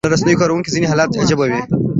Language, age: Pashto, 19-29